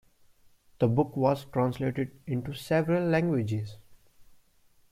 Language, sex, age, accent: English, male, 19-29, India and South Asia (India, Pakistan, Sri Lanka)